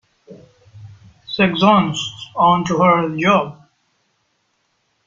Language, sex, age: English, male, 19-29